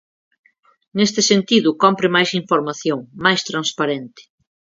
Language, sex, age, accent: Galician, female, 40-49, Oriental (común en zona oriental)